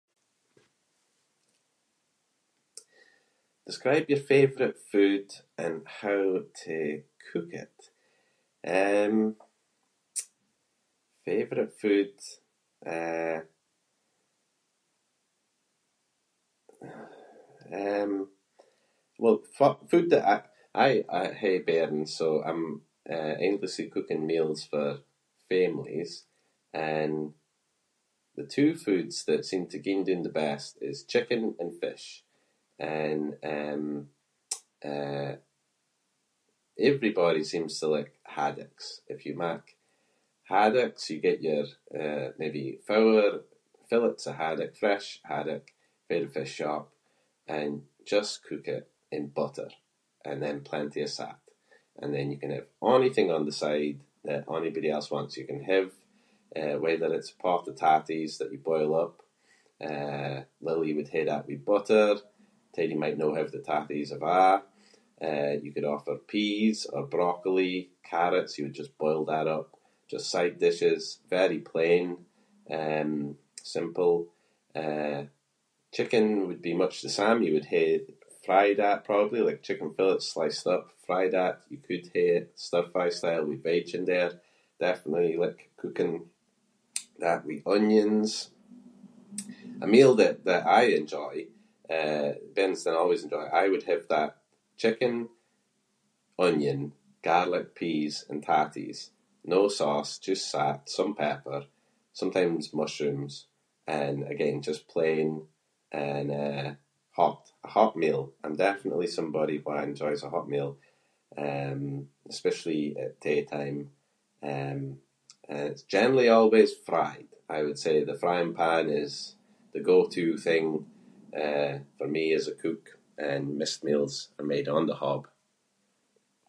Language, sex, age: Scots, male, 30-39